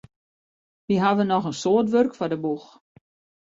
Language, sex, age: Western Frisian, female, 50-59